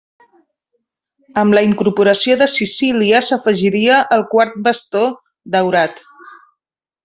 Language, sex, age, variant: Catalan, female, 40-49, Central